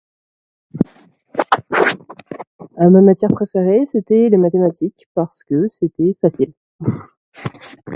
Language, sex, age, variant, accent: French, female, 30-39, Français de métropole, Parisien